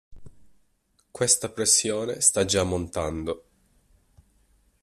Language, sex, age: Italian, male, 19-29